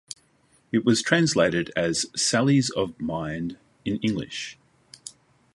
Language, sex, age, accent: English, male, 50-59, Australian English